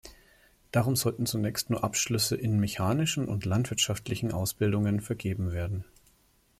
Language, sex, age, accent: German, male, 40-49, Deutschland Deutsch